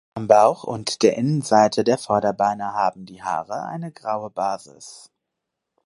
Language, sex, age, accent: German, male, 30-39, Deutschland Deutsch